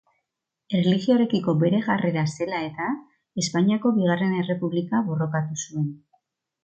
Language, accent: Basque, Mendebalekoa (Araba, Bizkaia, Gipuzkoako mendebaleko herri batzuk)